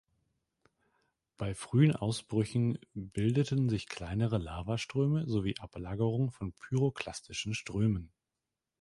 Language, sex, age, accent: German, male, 30-39, Deutschland Deutsch